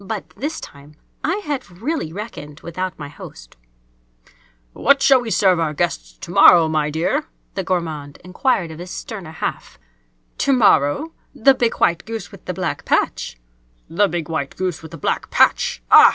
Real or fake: real